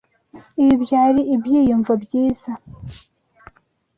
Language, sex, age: Kinyarwanda, female, 19-29